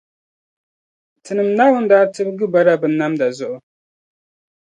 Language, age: Dagbani, 19-29